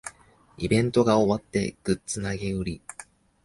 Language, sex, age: Japanese, male, 19-29